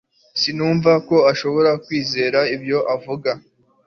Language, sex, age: Kinyarwanda, male, under 19